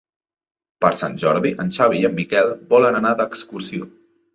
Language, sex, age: Catalan, male, 19-29